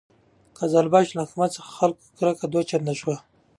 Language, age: Pashto, 19-29